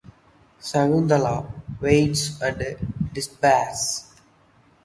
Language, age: English, 19-29